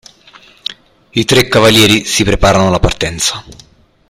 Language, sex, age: Italian, male, 30-39